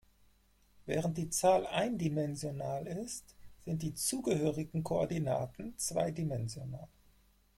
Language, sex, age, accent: German, male, 40-49, Deutschland Deutsch